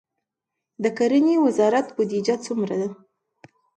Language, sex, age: Pashto, female, 19-29